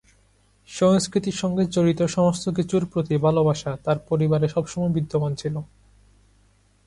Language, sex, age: Bengali, male, 19-29